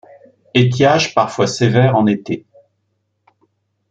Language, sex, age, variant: French, male, 60-69, Français de métropole